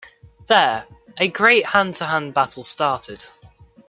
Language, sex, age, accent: English, male, under 19, England English